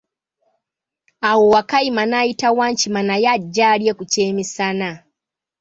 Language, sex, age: Ganda, female, 30-39